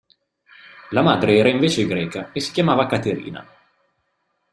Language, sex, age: Italian, male, 30-39